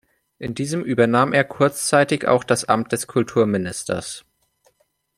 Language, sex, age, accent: German, male, 19-29, Deutschland Deutsch